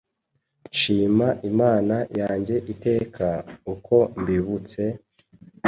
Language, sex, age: Kinyarwanda, male, 19-29